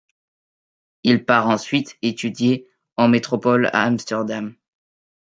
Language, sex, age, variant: French, male, under 19, Français de métropole